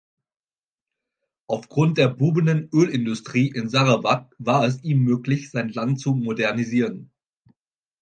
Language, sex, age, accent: German, male, 19-29, Deutschland Deutsch